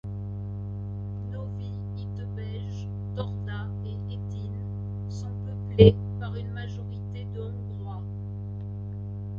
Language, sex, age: French, female, 60-69